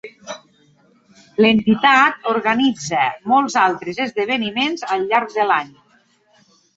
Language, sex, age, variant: Catalan, female, 50-59, Septentrional